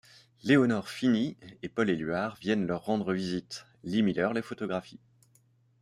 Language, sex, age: French, male, 30-39